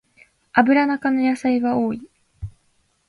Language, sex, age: Japanese, female, 19-29